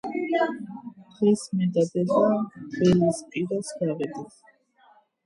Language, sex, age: Georgian, female, under 19